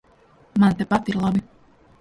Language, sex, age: Latvian, female, 30-39